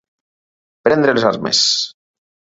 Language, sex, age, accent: Catalan, male, 30-39, apitxat